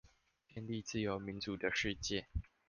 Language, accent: Chinese, 出生地：桃園市